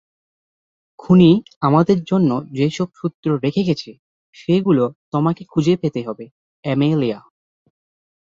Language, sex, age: Bengali, male, 19-29